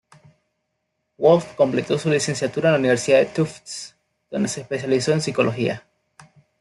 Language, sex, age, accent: Spanish, male, 19-29, Caribe: Cuba, Venezuela, Puerto Rico, República Dominicana, Panamá, Colombia caribeña, México caribeño, Costa del golfo de México